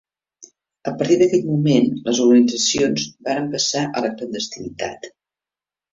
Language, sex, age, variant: Catalan, female, 50-59, Central